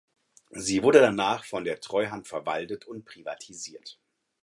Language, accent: German, Deutschland Deutsch